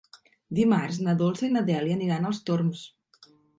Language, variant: Catalan, Central